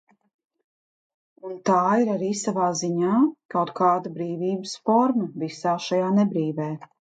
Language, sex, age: Latvian, female, 30-39